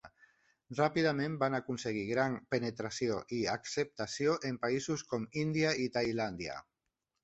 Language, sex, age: Catalan, male, 50-59